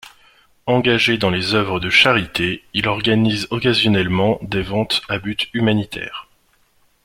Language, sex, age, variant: French, male, 19-29, Français de métropole